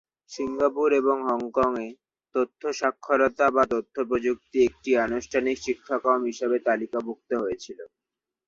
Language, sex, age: Bengali, male, 19-29